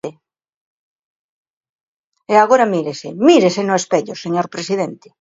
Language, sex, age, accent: Galician, female, 60-69, Normativo (estándar)